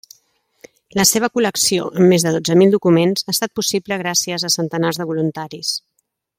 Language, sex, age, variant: Catalan, female, 30-39, Central